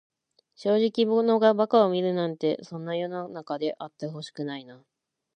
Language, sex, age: Japanese, female, 19-29